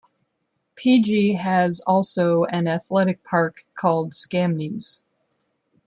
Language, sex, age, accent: English, female, 50-59, United States English